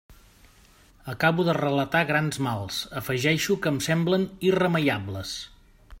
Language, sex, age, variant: Catalan, male, 50-59, Central